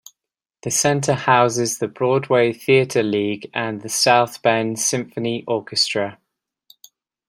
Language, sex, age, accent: English, male, 40-49, England English